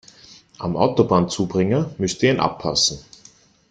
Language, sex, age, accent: German, male, 19-29, Österreichisches Deutsch